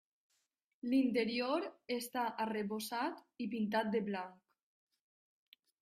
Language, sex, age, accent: Catalan, female, 19-29, valencià